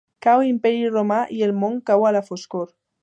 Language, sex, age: Catalan, female, under 19